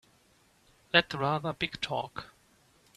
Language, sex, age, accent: English, male, 30-39, England English